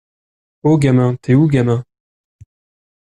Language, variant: French, Français de métropole